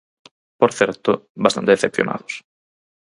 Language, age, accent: Galician, 19-29, Normativo (estándar)